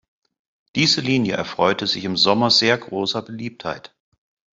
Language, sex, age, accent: German, male, 50-59, Deutschland Deutsch